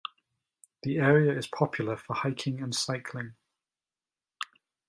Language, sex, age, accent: English, male, 40-49, England English